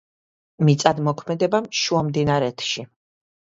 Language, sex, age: Georgian, female, 40-49